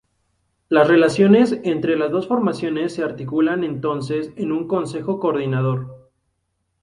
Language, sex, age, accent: Spanish, male, 19-29, México